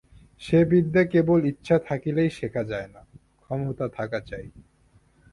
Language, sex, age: Bengali, male, 19-29